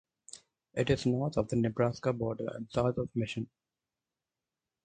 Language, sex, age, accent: English, male, 19-29, India and South Asia (India, Pakistan, Sri Lanka)